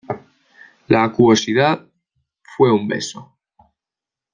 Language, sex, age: Spanish, male, 19-29